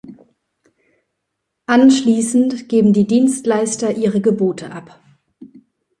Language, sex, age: German, female, 19-29